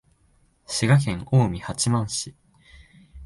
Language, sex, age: Japanese, male, 19-29